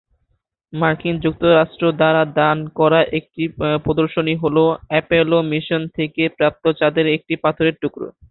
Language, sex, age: Bengali, male, under 19